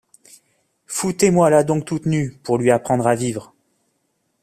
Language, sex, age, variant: French, male, 40-49, Français de métropole